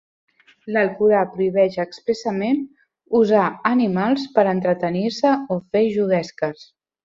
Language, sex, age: Catalan, female, 30-39